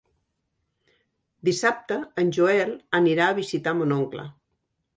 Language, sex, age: Catalan, female, 60-69